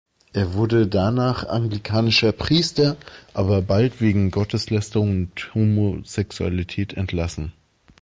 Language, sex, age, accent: German, male, 30-39, Deutschland Deutsch